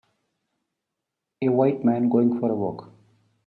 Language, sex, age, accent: English, male, 30-39, India and South Asia (India, Pakistan, Sri Lanka)